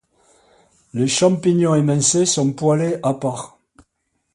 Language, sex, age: French, male, 70-79